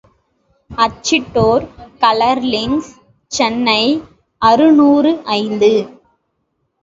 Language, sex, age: Tamil, female, 19-29